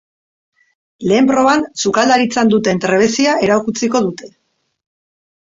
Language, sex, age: Basque, female, 40-49